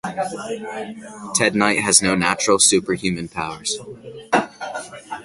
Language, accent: English, United States English